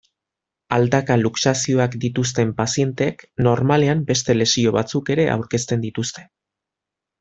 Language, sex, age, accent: Basque, male, 30-39, Mendebalekoa (Araba, Bizkaia, Gipuzkoako mendebaleko herri batzuk)